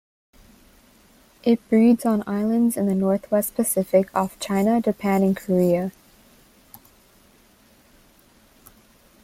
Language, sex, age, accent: English, female, under 19, United States English